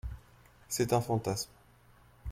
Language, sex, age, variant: French, male, 19-29, Français de métropole